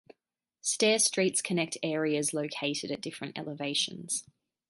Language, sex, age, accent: English, female, 19-29, Australian English